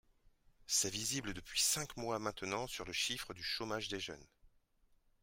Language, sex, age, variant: French, male, 40-49, Français de métropole